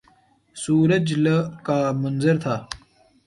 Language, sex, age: Urdu, male, 19-29